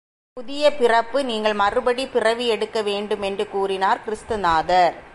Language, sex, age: Tamil, female, 40-49